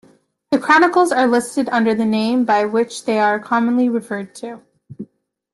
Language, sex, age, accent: English, female, 19-29, Canadian English